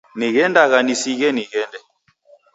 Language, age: Taita, 19-29